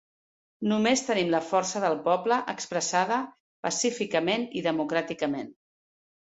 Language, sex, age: Catalan, female, 40-49